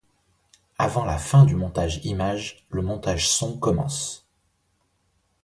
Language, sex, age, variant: French, male, 40-49, Français de métropole